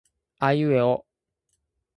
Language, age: Japanese, 19-29